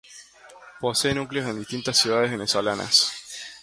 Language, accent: Spanish, Rioplatense: Argentina, Uruguay, este de Bolivia, Paraguay